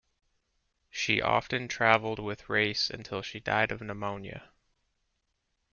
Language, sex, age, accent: English, male, 40-49, United States English